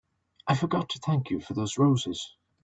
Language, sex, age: English, male, 19-29